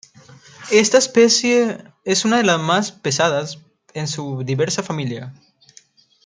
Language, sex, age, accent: Spanish, male, under 19, México